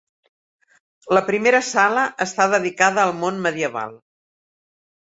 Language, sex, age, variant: Catalan, female, 60-69, Central